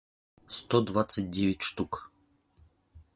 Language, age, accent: Russian, 19-29, Русский